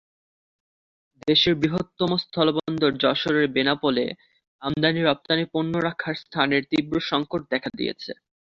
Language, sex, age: Bengali, male, under 19